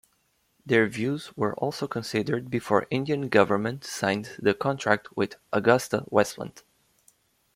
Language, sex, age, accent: English, male, 19-29, United States English